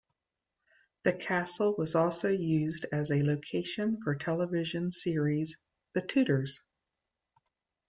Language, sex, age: English, female, 50-59